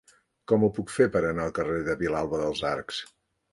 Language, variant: Catalan, Central